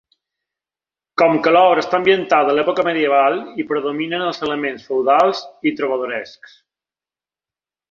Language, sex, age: Catalan, male, 40-49